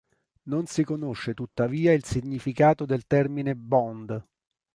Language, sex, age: Italian, male, 40-49